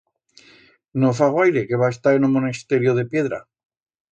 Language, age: Aragonese, 60-69